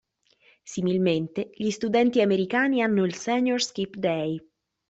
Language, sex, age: Italian, female, 30-39